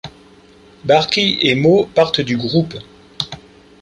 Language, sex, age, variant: French, male, 40-49, Français de métropole